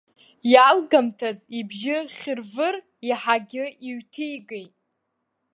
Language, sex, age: Abkhazian, female, under 19